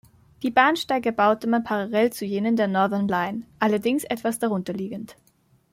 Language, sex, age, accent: German, female, under 19, Österreichisches Deutsch